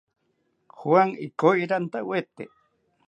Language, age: South Ucayali Ashéninka, 60-69